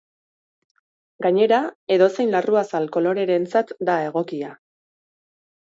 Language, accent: Basque, Erdialdekoa edo Nafarra (Gipuzkoa, Nafarroa)